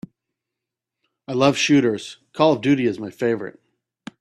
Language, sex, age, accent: English, male, 40-49, United States English